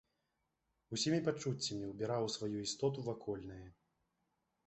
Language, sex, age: Belarusian, male, 19-29